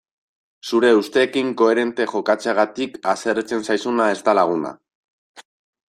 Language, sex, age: Basque, male, 19-29